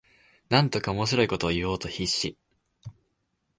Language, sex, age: Japanese, male, 19-29